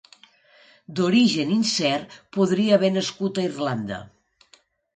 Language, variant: Catalan, Nord-Occidental